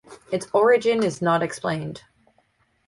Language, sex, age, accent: English, female, 19-29, United States English